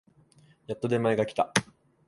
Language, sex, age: Japanese, male, 19-29